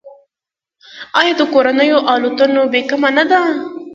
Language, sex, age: Pashto, female, under 19